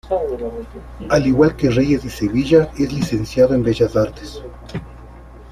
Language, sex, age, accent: Spanish, male, 40-49, Andino-Pacífico: Colombia, Perú, Ecuador, oeste de Bolivia y Venezuela andina